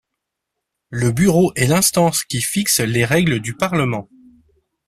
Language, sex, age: French, male, 40-49